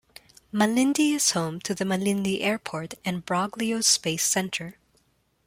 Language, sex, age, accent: English, female, 19-29, Filipino